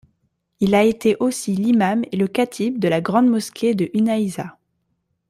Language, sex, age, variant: French, female, 19-29, Français de métropole